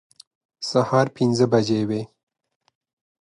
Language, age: Pashto, 30-39